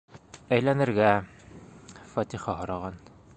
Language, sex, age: Bashkir, male, 30-39